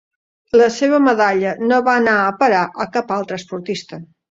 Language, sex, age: Catalan, female, 50-59